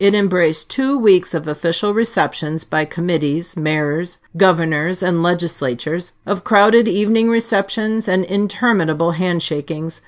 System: none